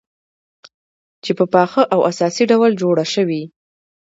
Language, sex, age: Pashto, female, 19-29